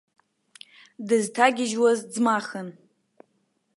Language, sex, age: Abkhazian, female, 19-29